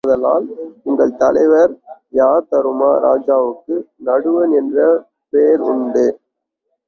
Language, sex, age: Tamil, male, 19-29